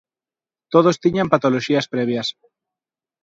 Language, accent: Galician, Normativo (estándar)